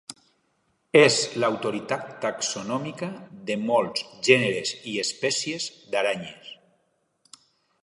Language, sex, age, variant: Catalan, male, 50-59, Alacantí